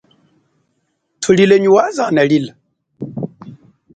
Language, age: Chokwe, 40-49